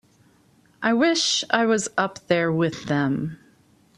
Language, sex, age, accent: English, female, 30-39, United States English